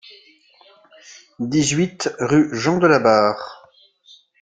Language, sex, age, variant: French, male, 50-59, Français de métropole